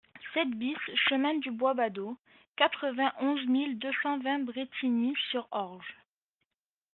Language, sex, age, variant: French, male, 19-29, Français de métropole